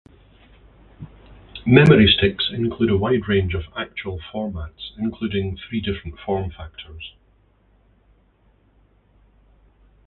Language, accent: English, Scottish English